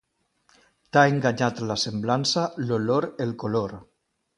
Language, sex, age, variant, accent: Catalan, male, 50-59, Valencià central, valencià